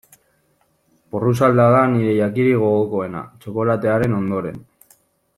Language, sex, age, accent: Basque, male, 19-29, Mendebalekoa (Araba, Bizkaia, Gipuzkoako mendebaleko herri batzuk)